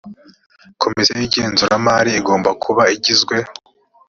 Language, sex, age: Kinyarwanda, male, 19-29